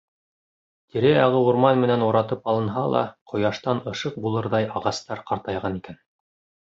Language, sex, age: Bashkir, female, 30-39